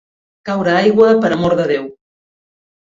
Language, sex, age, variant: Catalan, female, 50-59, Central